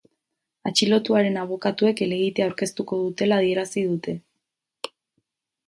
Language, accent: Basque, Erdialdekoa edo Nafarra (Gipuzkoa, Nafarroa)